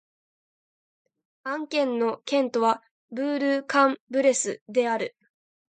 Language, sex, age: Japanese, female, 19-29